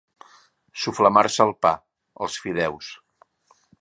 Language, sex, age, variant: Catalan, male, 50-59, Central